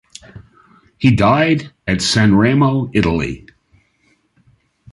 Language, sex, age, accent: English, male, 70-79, United States English